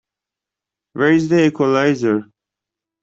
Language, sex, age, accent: English, male, 19-29, United States English